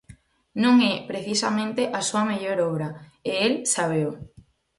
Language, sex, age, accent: Galician, female, 19-29, Normativo (estándar)